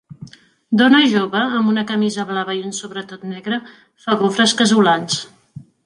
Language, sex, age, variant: Catalan, female, 40-49, Central